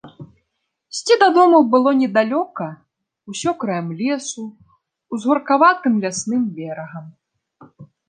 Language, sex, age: Belarusian, female, 19-29